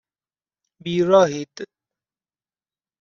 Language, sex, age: Persian, male, 30-39